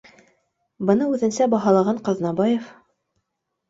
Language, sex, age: Bashkir, female, 30-39